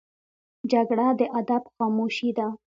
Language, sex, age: Pashto, female, 19-29